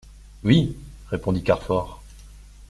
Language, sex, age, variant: French, male, 30-39, Français de métropole